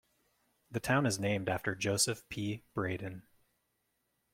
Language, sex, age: English, male, 30-39